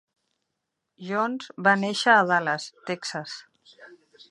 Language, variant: Catalan, Nord-Occidental